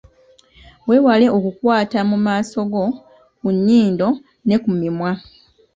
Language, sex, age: Ganda, female, 30-39